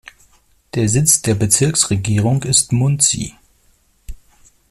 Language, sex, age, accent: German, male, 40-49, Deutschland Deutsch